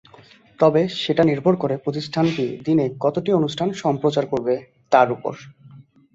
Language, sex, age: Bengali, male, 19-29